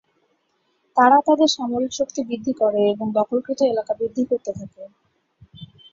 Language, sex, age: Bengali, female, 19-29